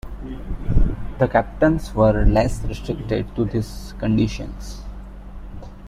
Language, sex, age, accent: English, male, 19-29, India and South Asia (India, Pakistan, Sri Lanka)